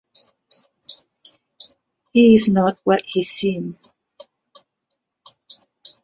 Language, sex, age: English, female, 40-49